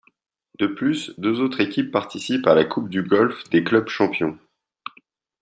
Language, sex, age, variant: French, male, 30-39, Français de métropole